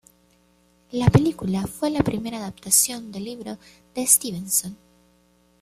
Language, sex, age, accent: Spanish, female, 19-29, América central